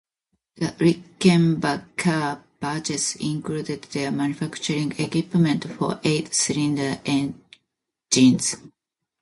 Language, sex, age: English, female, 50-59